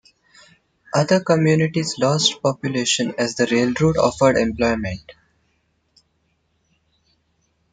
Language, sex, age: English, male, under 19